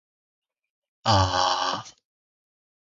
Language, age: English, 19-29